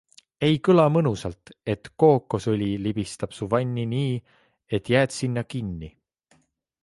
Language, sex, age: Estonian, male, 19-29